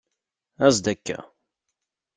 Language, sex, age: Kabyle, male, 30-39